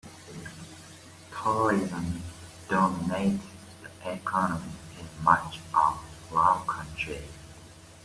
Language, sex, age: English, male, 19-29